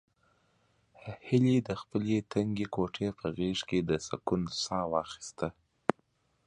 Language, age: Pashto, 19-29